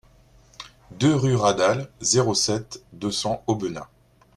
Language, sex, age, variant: French, male, 40-49, Français de métropole